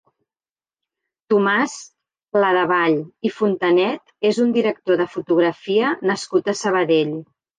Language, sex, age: Catalan, female, 50-59